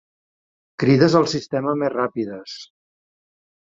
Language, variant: Catalan, Central